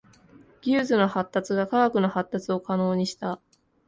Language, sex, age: Japanese, female, 19-29